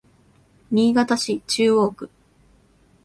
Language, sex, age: Japanese, female, 19-29